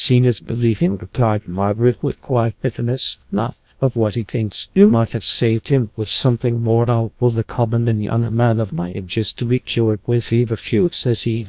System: TTS, GlowTTS